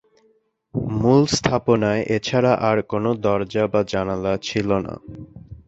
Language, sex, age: Bengali, male, 19-29